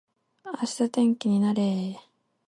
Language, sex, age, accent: Japanese, female, 19-29, 関西弁